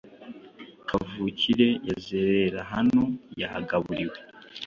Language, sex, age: Kinyarwanda, male, under 19